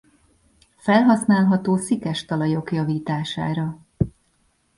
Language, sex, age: Hungarian, female, 40-49